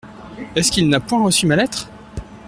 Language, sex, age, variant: French, male, 30-39, Français de métropole